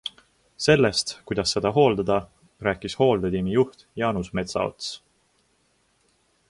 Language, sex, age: Estonian, male, 19-29